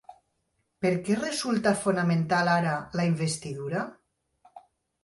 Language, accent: Catalan, valencià